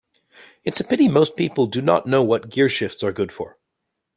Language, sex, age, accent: English, male, 40-49, Canadian English